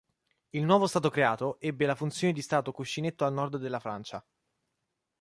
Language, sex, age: Italian, male, 19-29